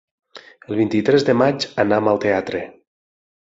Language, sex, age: Catalan, male, 40-49